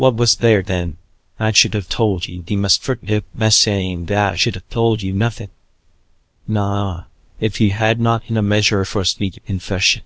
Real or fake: fake